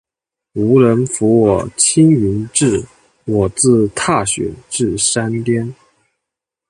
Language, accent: Chinese, 出生地：江西省